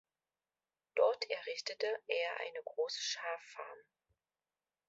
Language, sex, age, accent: German, female, 30-39, Deutschland Deutsch